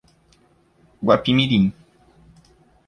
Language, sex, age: Portuguese, male, 19-29